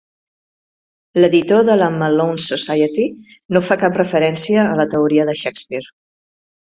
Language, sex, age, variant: Catalan, female, 50-59, Central